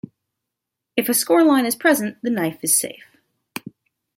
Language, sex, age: English, female, 19-29